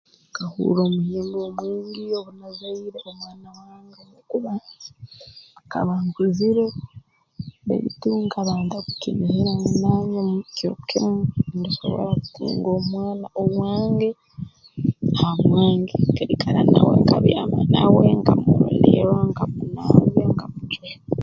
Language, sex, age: Tooro, female, 30-39